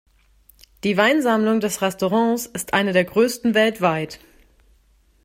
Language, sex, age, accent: German, female, 19-29, Deutschland Deutsch